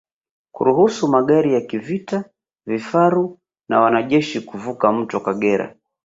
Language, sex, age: Swahili, male, 30-39